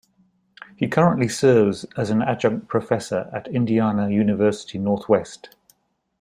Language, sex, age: English, male, 60-69